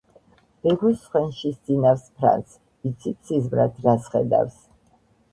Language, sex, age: Georgian, female, 70-79